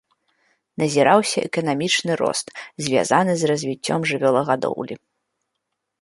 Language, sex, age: Belarusian, female, 30-39